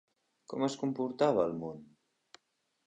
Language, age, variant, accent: Catalan, under 19, Central, central